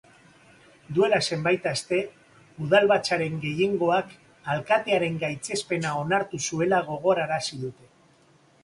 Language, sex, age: Basque, male, 50-59